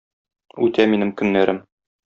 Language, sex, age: Tatar, male, 30-39